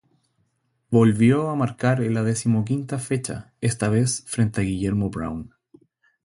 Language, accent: Spanish, Chileno: Chile, Cuyo